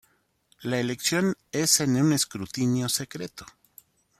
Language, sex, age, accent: Spanish, male, 50-59, México